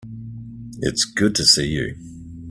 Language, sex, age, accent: English, male, 40-49, New Zealand English